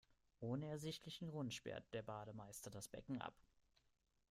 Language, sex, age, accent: German, male, 19-29, Deutschland Deutsch